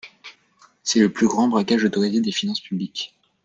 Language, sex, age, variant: French, male, 19-29, Français de métropole